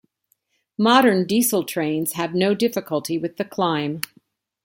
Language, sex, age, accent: English, female, 60-69, United States English